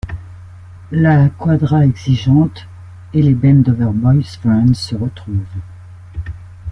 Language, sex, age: French, female, 60-69